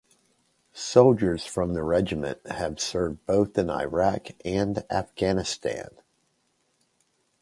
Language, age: English, 50-59